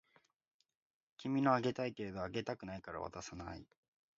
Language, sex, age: Japanese, male, 19-29